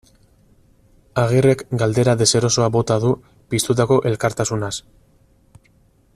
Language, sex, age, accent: Basque, male, 30-39, Mendebalekoa (Araba, Bizkaia, Gipuzkoako mendebaleko herri batzuk)